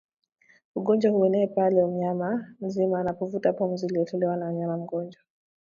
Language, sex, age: Swahili, female, 19-29